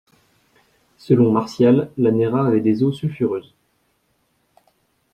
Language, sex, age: French, male, 30-39